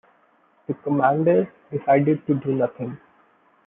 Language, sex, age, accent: English, male, 19-29, India and South Asia (India, Pakistan, Sri Lanka)